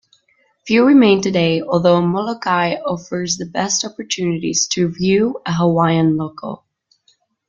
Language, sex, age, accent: English, female, 19-29, United States English